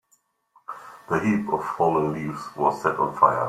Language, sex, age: English, male, 50-59